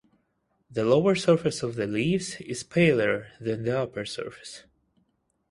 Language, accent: English, Russian